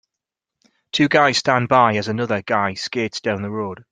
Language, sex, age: English, male, 40-49